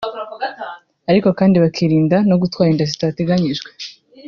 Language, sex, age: Kinyarwanda, female, 19-29